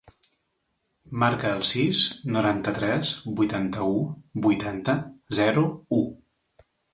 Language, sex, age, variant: Catalan, male, 40-49, Nord-Occidental